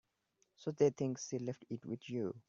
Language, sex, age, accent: English, male, under 19, India and South Asia (India, Pakistan, Sri Lanka)